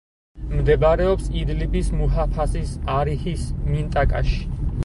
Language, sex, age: Georgian, male, 30-39